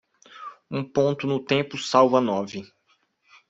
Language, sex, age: Portuguese, male, 19-29